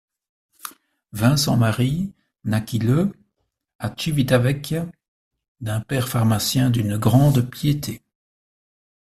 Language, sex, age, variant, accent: French, male, 50-59, Français d'Europe, Français de Belgique